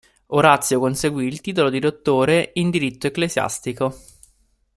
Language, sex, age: Italian, male, 19-29